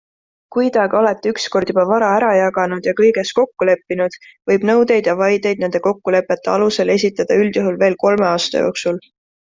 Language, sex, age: Estonian, female, 19-29